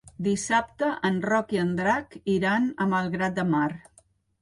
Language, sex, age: Catalan, female, 60-69